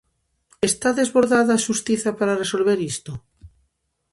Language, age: Galician, under 19